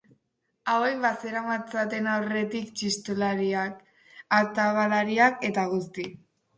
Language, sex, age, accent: Basque, female, under 19, Mendebalekoa (Araba, Bizkaia, Gipuzkoako mendebaleko herri batzuk)